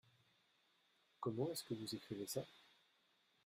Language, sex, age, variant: French, male, 30-39, Français de métropole